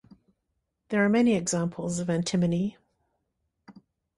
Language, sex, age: English, female, 60-69